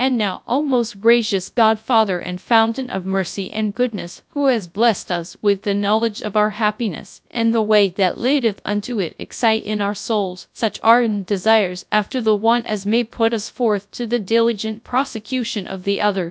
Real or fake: fake